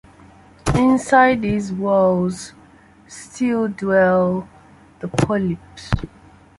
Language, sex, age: English, female, 30-39